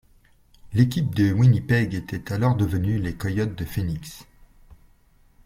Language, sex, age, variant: French, male, 40-49, Français de métropole